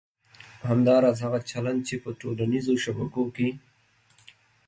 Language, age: Pashto, 19-29